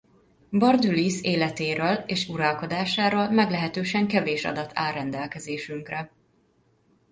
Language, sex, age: Hungarian, female, 19-29